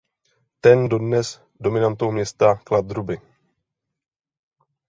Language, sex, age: Czech, male, 30-39